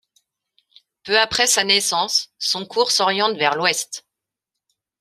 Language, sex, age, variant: French, female, 40-49, Français de métropole